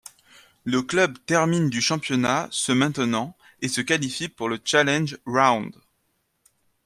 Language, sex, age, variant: French, male, 19-29, Français de métropole